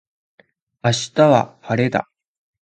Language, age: Japanese, 19-29